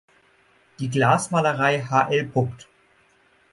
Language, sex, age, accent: German, male, 19-29, Deutschland Deutsch; Norddeutsch